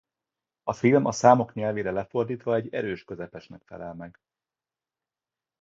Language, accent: Hungarian, budapesti